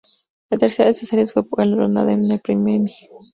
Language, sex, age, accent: Spanish, female, 19-29, México